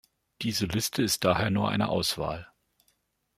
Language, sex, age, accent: German, male, 50-59, Deutschland Deutsch